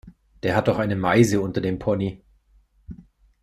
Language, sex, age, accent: German, male, 40-49, Deutschland Deutsch